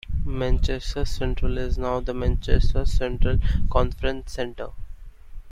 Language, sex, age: English, male, 19-29